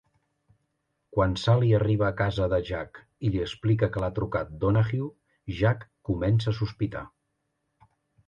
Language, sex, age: Catalan, male, 50-59